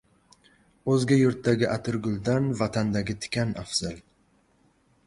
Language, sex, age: Uzbek, male, 19-29